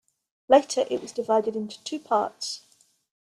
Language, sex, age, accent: English, female, 50-59, England English